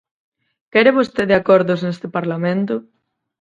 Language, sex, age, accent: Galician, female, under 19, Central (gheada); Normativo (estándar)